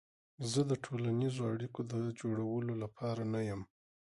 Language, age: Pashto, 40-49